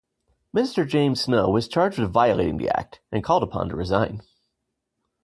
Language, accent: English, United States English